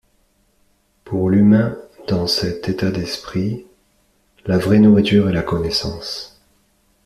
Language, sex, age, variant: French, male, 30-39, Français de métropole